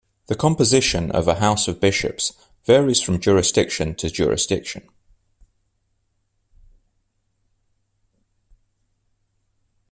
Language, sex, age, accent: English, male, 30-39, England English